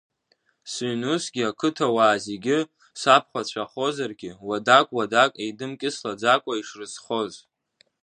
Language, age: Abkhazian, under 19